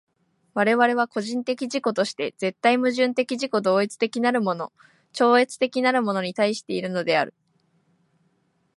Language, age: Japanese, 19-29